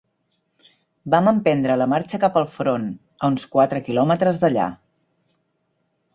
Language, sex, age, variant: Catalan, female, 50-59, Central